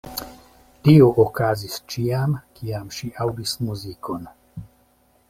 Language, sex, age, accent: Esperanto, male, 50-59, Internacia